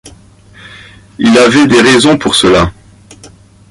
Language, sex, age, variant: French, male, 30-39, Français de métropole